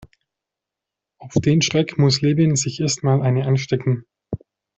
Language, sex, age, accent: German, male, 30-39, Deutschland Deutsch